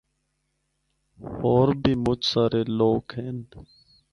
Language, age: Northern Hindko, 30-39